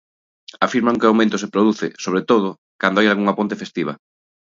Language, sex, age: Galician, male, 30-39